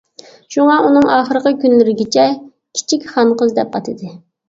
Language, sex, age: Uyghur, female, 19-29